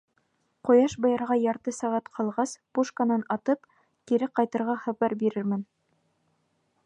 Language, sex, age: Bashkir, female, 19-29